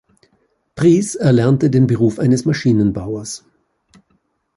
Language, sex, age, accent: German, male, 50-59, Österreichisches Deutsch